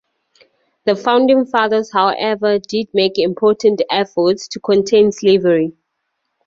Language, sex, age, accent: English, female, 30-39, Southern African (South Africa, Zimbabwe, Namibia)